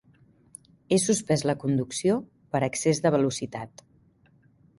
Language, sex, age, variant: Catalan, female, 30-39, Central